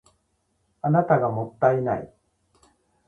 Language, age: Japanese, 40-49